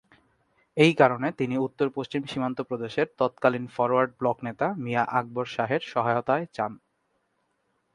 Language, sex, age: Bengali, male, 19-29